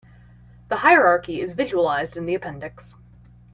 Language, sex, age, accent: English, female, 19-29, United States English